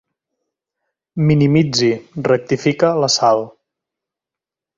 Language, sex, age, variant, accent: Catalan, male, 19-29, Central, central